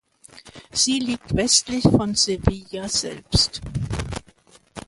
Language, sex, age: German, female, 70-79